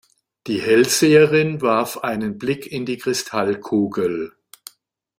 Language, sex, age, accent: German, male, 60-69, Deutschland Deutsch